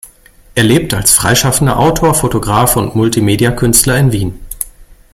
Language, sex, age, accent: German, male, 40-49, Deutschland Deutsch